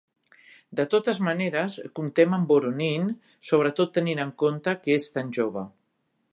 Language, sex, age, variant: Catalan, female, 50-59, Central